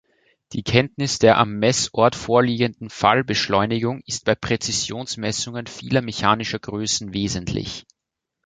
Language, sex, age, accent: German, male, 19-29, Österreichisches Deutsch